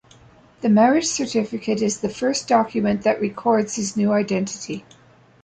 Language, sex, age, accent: English, female, 60-69, Canadian English